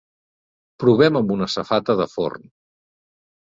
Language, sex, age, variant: Catalan, male, 50-59, Nord-Occidental